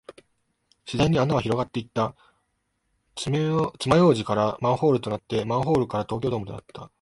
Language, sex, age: Japanese, male, 19-29